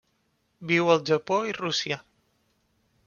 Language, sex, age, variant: Catalan, male, 19-29, Central